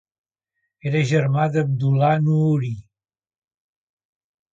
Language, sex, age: Catalan, male, 70-79